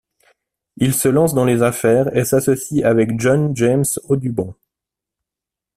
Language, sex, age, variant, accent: French, male, 40-49, Français d'Europe, Français de Suisse